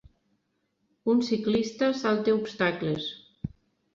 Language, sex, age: Catalan, female, 40-49